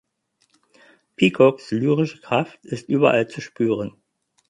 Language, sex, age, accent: German, male, 50-59, Deutschland Deutsch